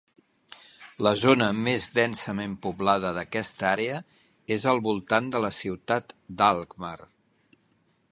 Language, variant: Catalan, Central